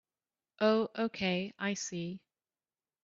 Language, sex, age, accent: English, female, 50-59, England English